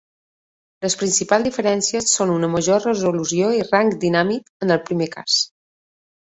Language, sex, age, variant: Catalan, female, 40-49, Balear